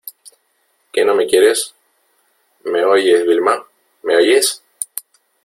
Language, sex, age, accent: Spanish, male, 40-49, Andino-Pacífico: Colombia, Perú, Ecuador, oeste de Bolivia y Venezuela andina